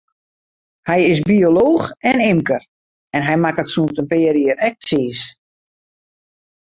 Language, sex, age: Western Frisian, female, 50-59